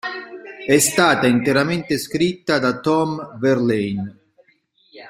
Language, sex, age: Italian, male, 40-49